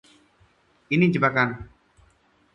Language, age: Indonesian, 19-29